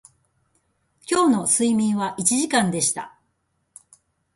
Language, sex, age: Japanese, female, 60-69